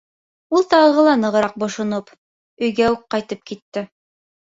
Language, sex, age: Bashkir, female, 19-29